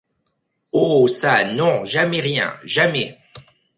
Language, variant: French, Français de métropole